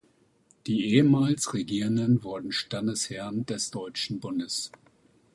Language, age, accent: German, 50-59, Deutschland Deutsch